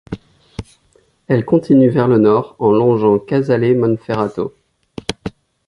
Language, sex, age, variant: French, male, 40-49, Français de métropole